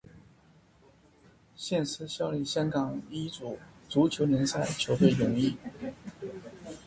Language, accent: Chinese, 出生地：江苏省